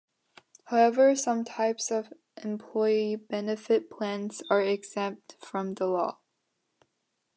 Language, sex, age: English, female, under 19